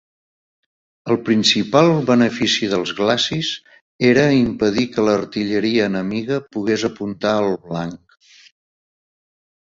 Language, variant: Catalan, Central